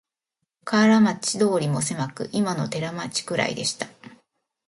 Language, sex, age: Japanese, female, 40-49